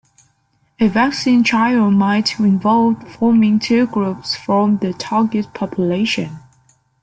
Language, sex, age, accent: English, female, 19-29, England English